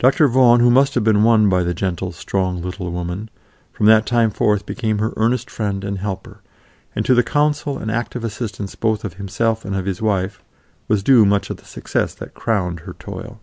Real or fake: real